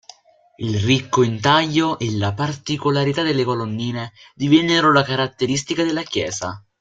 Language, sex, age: Italian, male, 19-29